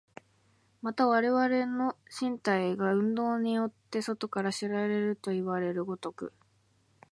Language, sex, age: Japanese, female, 19-29